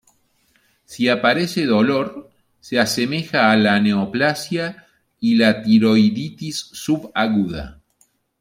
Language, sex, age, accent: Spanish, male, 50-59, Rioplatense: Argentina, Uruguay, este de Bolivia, Paraguay